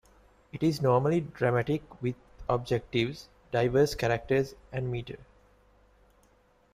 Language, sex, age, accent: English, male, 19-29, United States English